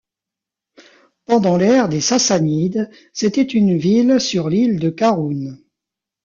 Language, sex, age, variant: French, male, 40-49, Français de métropole